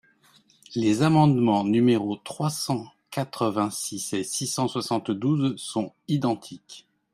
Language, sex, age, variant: French, male, 40-49, Français de métropole